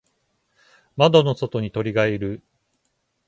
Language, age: Japanese, 50-59